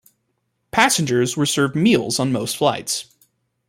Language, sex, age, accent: English, male, 19-29, United States English